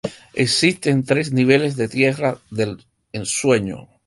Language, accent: Spanish, Caribe: Cuba, Venezuela, Puerto Rico, República Dominicana, Panamá, Colombia caribeña, México caribeño, Costa del golfo de México